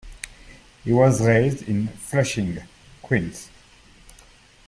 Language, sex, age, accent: English, male, 40-49, England English